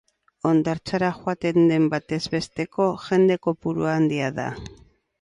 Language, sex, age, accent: Basque, female, 60-69, Erdialdekoa edo Nafarra (Gipuzkoa, Nafarroa)